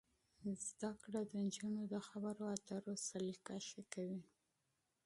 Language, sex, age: Pashto, female, 30-39